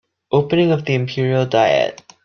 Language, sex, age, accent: English, male, under 19, United States English